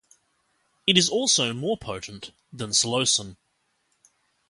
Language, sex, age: English, male, 19-29